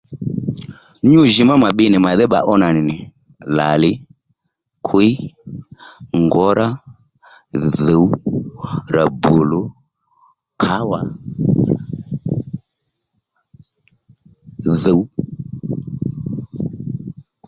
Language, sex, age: Lendu, male, 60-69